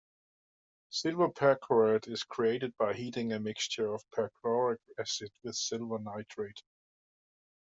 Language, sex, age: English, male, 50-59